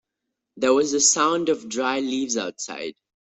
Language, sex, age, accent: English, male, under 19, India and South Asia (India, Pakistan, Sri Lanka)